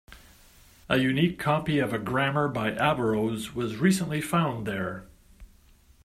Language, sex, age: English, male, 60-69